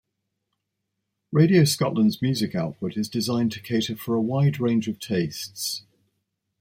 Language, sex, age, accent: English, male, 60-69, England English